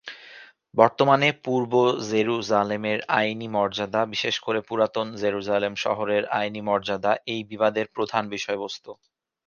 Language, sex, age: Bengali, male, 19-29